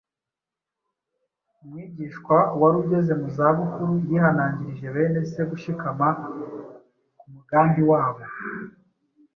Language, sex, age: Kinyarwanda, male, 19-29